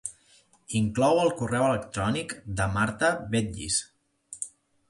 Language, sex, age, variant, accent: Catalan, male, 30-39, Central, central